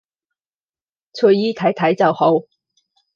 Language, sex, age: Cantonese, female, 30-39